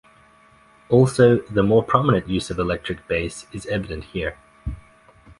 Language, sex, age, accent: English, male, 19-29, Australian English